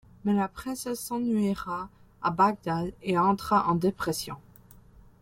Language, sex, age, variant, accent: French, female, under 19, Français d'Amérique du Nord, Français du Canada